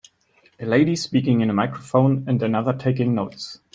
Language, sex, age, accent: English, male, 19-29, United States English